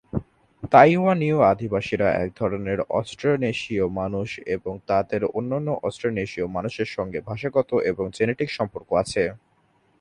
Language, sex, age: Bengali, male, 19-29